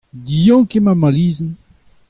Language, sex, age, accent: Breton, male, 60-69, Kerneveg